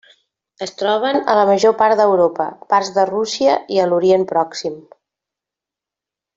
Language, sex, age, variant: Catalan, female, 40-49, Central